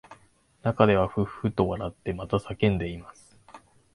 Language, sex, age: Japanese, male, 19-29